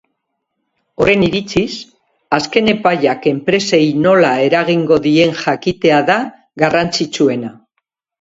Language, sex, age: Basque, female, 60-69